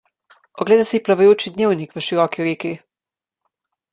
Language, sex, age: Slovenian, female, under 19